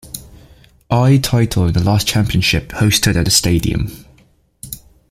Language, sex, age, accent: English, male, 19-29, England English